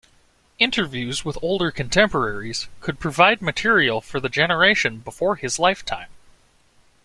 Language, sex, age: English, male, 19-29